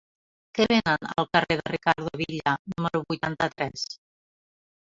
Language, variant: Catalan, Nord-Occidental